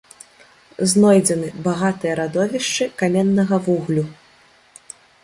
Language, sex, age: Belarusian, female, 19-29